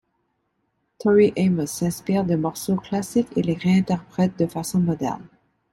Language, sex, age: French, female, 30-39